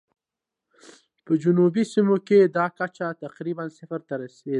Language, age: Pashto, 19-29